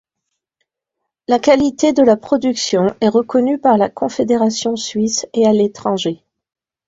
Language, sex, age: French, female, 50-59